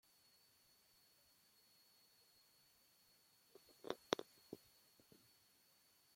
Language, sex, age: Spanish, female, 40-49